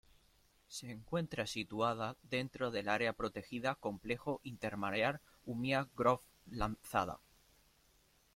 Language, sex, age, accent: Spanish, male, 19-29, España: Sur peninsular (Andalucia, Extremadura, Murcia)